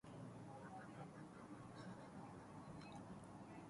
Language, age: Persian, 19-29